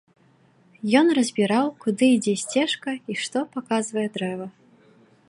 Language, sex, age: Belarusian, female, 19-29